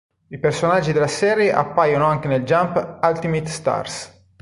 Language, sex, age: Italian, male, 40-49